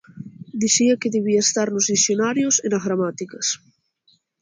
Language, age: Galician, 19-29